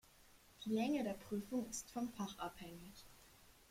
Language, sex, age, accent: German, female, under 19, Deutschland Deutsch